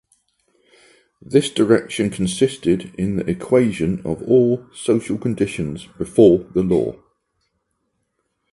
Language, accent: English, England English